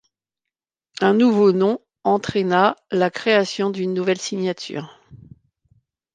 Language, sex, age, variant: French, female, 50-59, Français de métropole